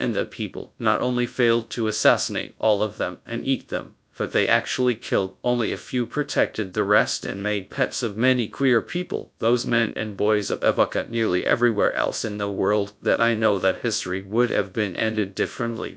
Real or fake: fake